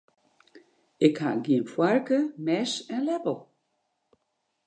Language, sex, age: Western Frisian, female, 60-69